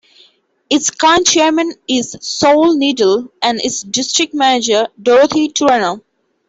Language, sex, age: English, female, 19-29